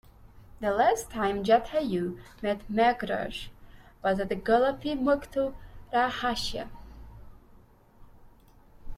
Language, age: English, 19-29